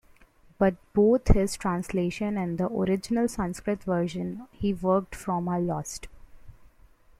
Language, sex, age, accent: English, female, 19-29, India and South Asia (India, Pakistan, Sri Lanka)